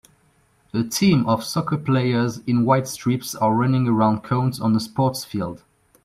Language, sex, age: English, male, 19-29